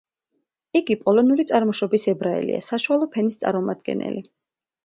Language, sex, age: Georgian, female, 30-39